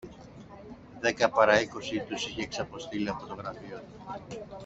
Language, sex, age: Greek, male, 40-49